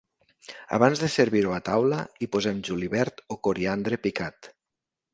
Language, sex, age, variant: Catalan, male, 40-49, Nord-Occidental